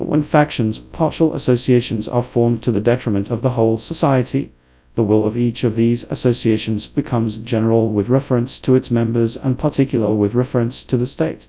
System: TTS, FastPitch